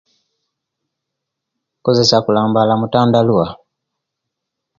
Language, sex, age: Kenyi, male, 50-59